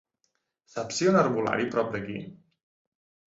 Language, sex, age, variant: Catalan, male, 19-29, Central